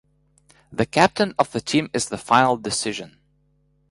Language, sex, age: English, male, 30-39